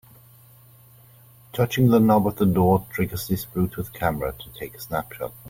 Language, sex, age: English, male, 40-49